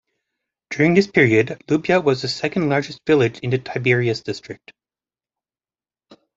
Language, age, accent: English, 30-39, Canadian English